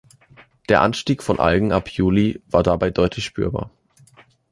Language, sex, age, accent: German, male, 19-29, Deutschland Deutsch